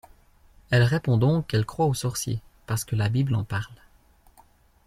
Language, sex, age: French, male, 30-39